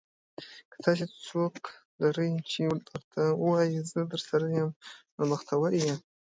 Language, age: Pashto, 19-29